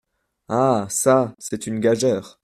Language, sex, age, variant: French, male, 19-29, Français de métropole